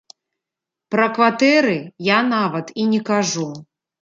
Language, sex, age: Belarusian, female, 40-49